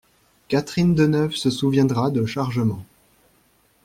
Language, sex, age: French, male, 19-29